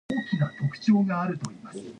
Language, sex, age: English, female, 19-29